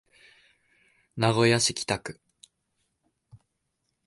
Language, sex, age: Japanese, male, 19-29